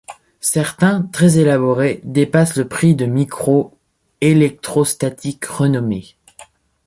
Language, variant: French, Français de métropole